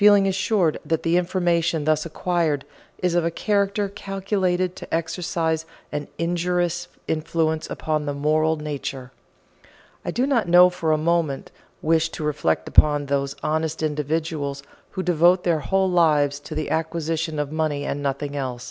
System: none